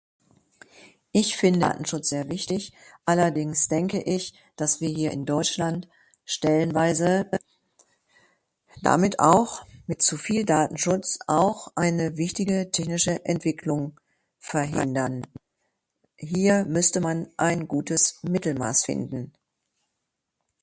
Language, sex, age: German, female, 60-69